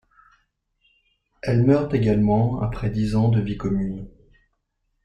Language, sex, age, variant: French, male, 30-39, Français de métropole